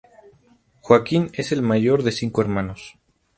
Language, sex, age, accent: Spanish, male, 19-29, México